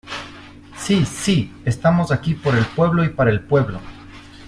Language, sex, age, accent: Spanish, male, 40-49, Andino-Pacífico: Colombia, Perú, Ecuador, oeste de Bolivia y Venezuela andina